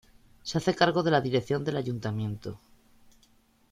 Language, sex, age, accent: Spanish, male, 30-39, España: Centro-Sur peninsular (Madrid, Toledo, Castilla-La Mancha)